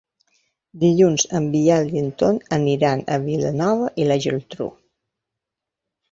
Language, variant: Catalan, Balear